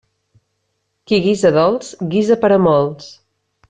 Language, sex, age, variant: Catalan, female, 30-39, Central